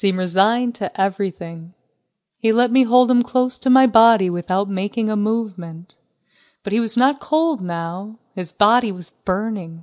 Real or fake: real